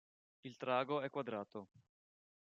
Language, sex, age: Italian, male, 30-39